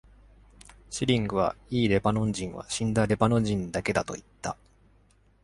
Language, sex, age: Japanese, male, 19-29